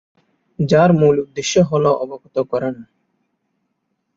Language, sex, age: Bengali, male, 19-29